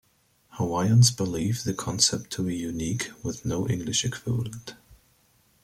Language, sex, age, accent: English, male, 19-29, United States English